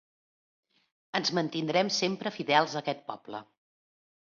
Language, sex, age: Catalan, female, 40-49